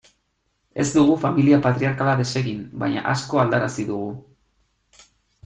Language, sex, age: Basque, male, 30-39